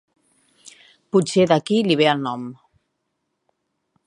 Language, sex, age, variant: Catalan, female, 30-39, Central